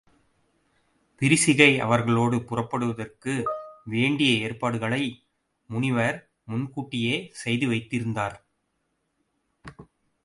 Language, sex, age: Tamil, male, 40-49